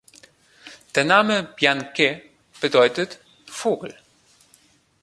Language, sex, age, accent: German, male, 19-29, Deutschland Deutsch